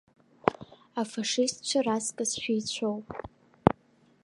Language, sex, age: Abkhazian, female, under 19